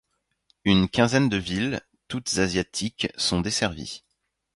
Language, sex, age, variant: French, male, 30-39, Français de métropole